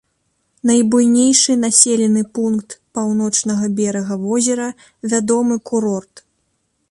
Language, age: Belarusian, 19-29